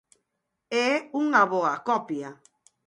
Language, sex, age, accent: Galician, female, 50-59, Atlántico (seseo e gheada)